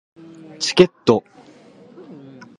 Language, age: Japanese, 19-29